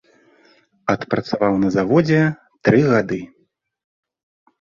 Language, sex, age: Belarusian, male, 40-49